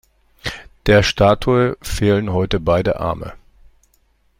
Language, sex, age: German, male, 40-49